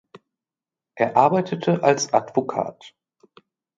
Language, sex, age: German, male, 30-39